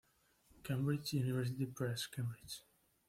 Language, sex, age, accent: Spanish, male, 19-29, España: Norte peninsular (Asturias, Castilla y León, Cantabria, País Vasco, Navarra, Aragón, La Rioja, Guadalajara, Cuenca)